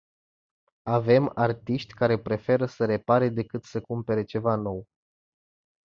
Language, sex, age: Romanian, male, 19-29